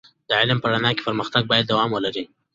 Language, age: Pashto, 19-29